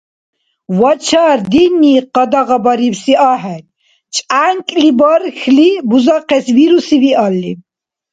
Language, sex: Dargwa, female